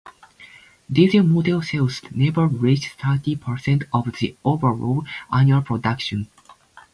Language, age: English, 19-29